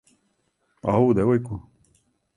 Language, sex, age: Serbian, male, 30-39